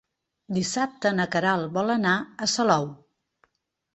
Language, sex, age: Catalan, female, 50-59